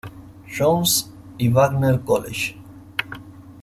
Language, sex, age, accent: Spanish, male, 40-49, Rioplatense: Argentina, Uruguay, este de Bolivia, Paraguay